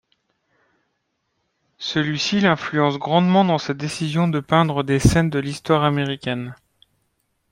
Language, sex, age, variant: French, male, 30-39, Français de métropole